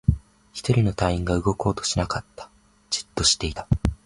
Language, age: Japanese, 19-29